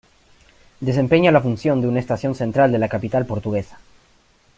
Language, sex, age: Spanish, male, under 19